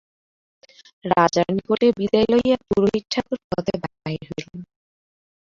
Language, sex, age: Bengali, female, 19-29